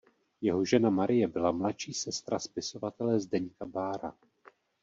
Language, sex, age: Czech, male, 40-49